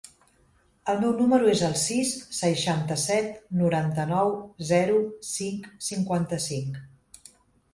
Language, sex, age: Catalan, female, 40-49